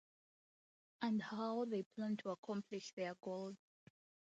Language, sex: English, female